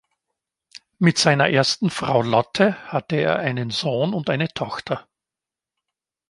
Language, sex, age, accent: German, male, 50-59, Österreichisches Deutsch